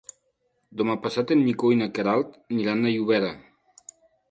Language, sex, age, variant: Catalan, male, 19-29, Septentrional